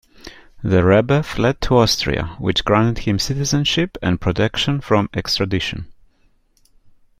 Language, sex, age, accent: English, male, 30-39, England English